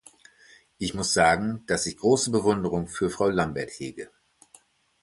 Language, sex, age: German, male, 40-49